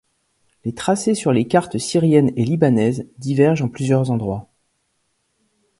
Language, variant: French, Français de métropole